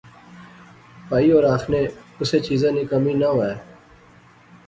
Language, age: Pahari-Potwari, 30-39